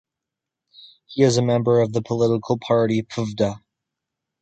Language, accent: English, United States English